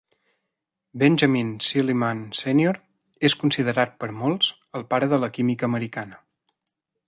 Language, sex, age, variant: Catalan, male, 19-29, Central